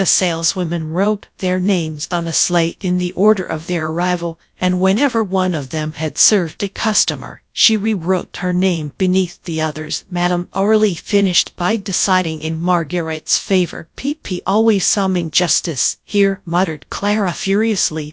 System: TTS, GradTTS